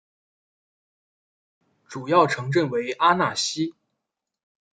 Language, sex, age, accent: Chinese, male, 19-29, 出生地：辽宁省